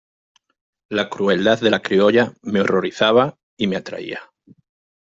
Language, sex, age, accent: Spanish, male, 40-49, España: Norte peninsular (Asturias, Castilla y León, Cantabria, País Vasco, Navarra, Aragón, La Rioja, Guadalajara, Cuenca)